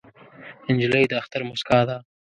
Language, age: Pashto, 19-29